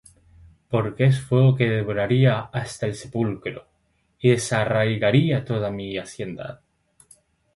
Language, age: Spanish, 19-29